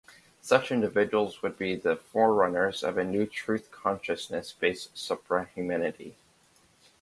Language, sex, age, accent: English, male, under 19, United States English